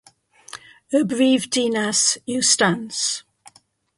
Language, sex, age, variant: Welsh, female, 60-69, South-Western Welsh